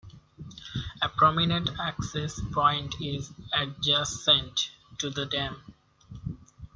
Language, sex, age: English, male, 19-29